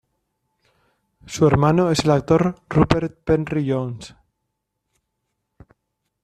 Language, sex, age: Spanish, male, 50-59